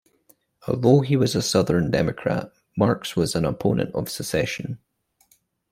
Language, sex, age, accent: English, male, 19-29, Scottish English